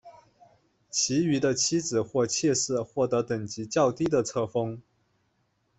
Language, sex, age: Chinese, male, 30-39